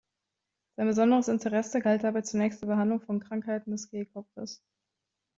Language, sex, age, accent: German, female, 19-29, Deutschland Deutsch